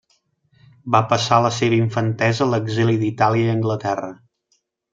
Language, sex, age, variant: Catalan, male, 30-39, Central